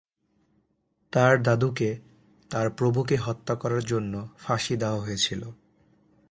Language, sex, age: Bengali, male, 19-29